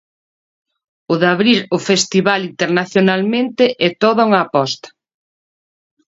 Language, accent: Galician, Normativo (estándar)